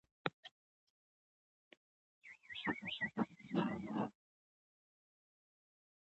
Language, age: Pashto, 19-29